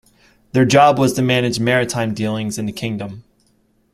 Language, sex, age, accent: English, male, 19-29, United States English